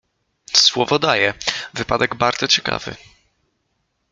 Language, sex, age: Polish, male, 19-29